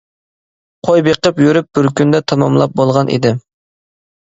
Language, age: Uyghur, 19-29